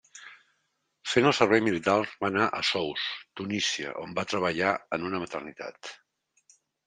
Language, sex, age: Catalan, male, 40-49